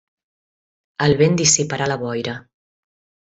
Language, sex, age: Catalan, female, 30-39